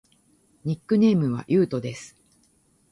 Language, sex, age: Japanese, female, 50-59